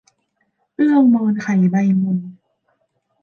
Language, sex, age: Thai, female, 19-29